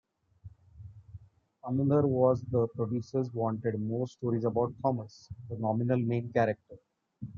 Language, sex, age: English, male, 40-49